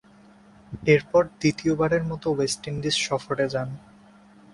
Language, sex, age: Bengali, male, 19-29